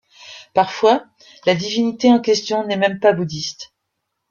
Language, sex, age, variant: French, female, 50-59, Français de métropole